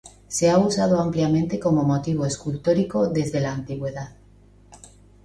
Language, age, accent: Spanish, 40-49, España: Centro-Sur peninsular (Madrid, Toledo, Castilla-La Mancha)